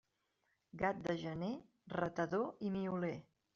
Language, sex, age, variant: Catalan, female, 30-39, Central